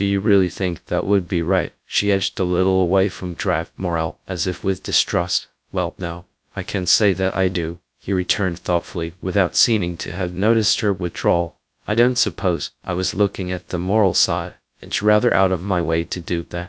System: TTS, GradTTS